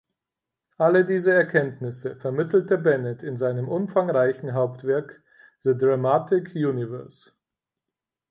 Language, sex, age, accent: German, male, 30-39, Deutschland Deutsch